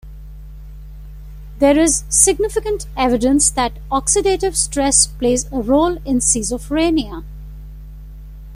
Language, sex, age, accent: English, female, 50-59, India and South Asia (India, Pakistan, Sri Lanka)